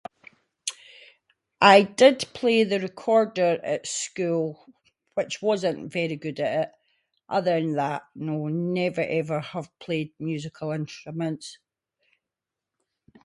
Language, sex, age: Scots, female, 50-59